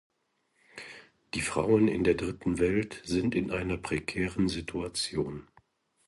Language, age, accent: German, 60-69, Deutschland Deutsch